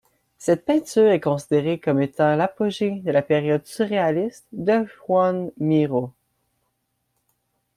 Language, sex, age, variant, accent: French, male, 19-29, Français d'Amérique du Nord, Français du Canada